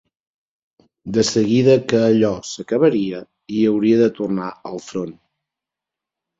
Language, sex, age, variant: Catalan, male, 40-49, Central